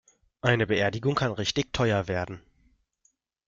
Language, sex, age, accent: German, male, 19-29, Deutschland Deutsch